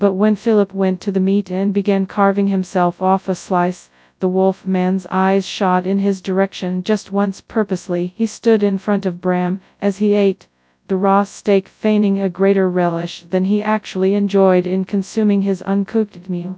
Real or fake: fake